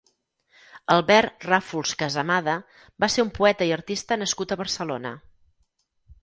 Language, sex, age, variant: Catalan, female, 50-59, Central